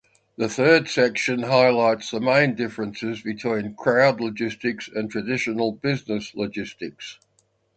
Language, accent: English, Australian English